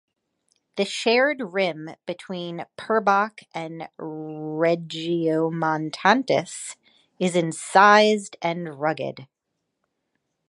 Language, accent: English, United States English